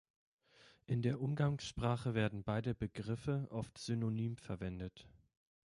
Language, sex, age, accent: German, male, 30-39, Deutschland Deutsch